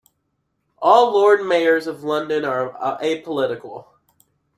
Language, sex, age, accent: English, male, under 19, United States English